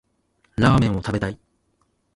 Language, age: Japanese, 40-49